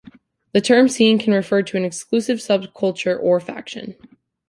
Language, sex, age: English, female, 19-29